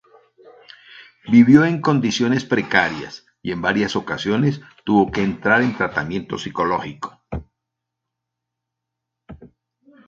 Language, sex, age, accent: Spanish, male, 60-69, Andino-Pacífico: Colombia, Perú, Ecuador, oeste de Bolivia y Venezuela andina